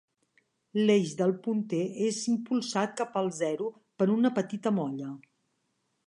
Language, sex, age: Catalan, female, 50-59